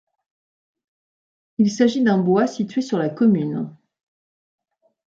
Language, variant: French, Français de métropole